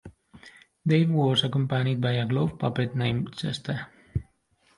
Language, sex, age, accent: English, male, 19-29, England English